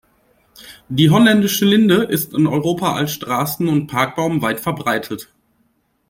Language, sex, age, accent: German, male, 19-29, Deutschland Deutsch